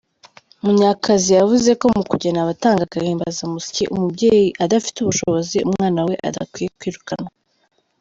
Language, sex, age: Kinyarwanda, female, under 19